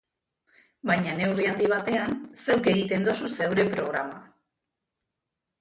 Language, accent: Basque, Mendebalekoa (Araba, Bizkaia, Gipuzkoako mendebaleko herri batzuk)